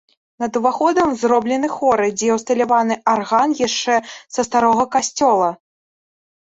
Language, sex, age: Belarusian, female, 19-29